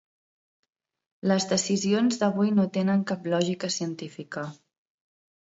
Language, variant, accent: Catalan, Central, central